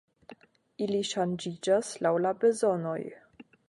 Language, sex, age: Esperanto, female, 19-29